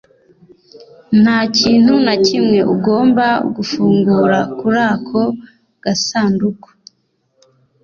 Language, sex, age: Kinyarwanda, female, 40-49